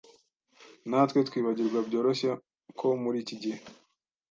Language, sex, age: Kinyarwanda, male, 19-29